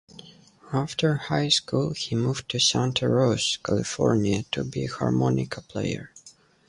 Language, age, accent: English, under 19, United States English